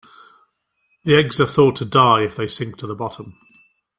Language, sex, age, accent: English, male, 50-59, England English